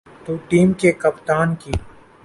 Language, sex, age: Urdu, male, 19-29